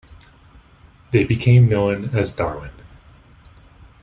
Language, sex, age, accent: English, male, 30-39, Canadian English